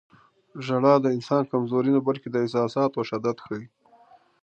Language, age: Pashto, 30-39